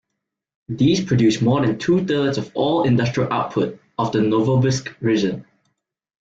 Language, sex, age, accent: English, male, 19-29, Singaporean English